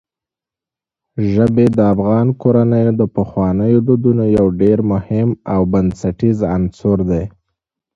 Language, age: Pashto, 19-29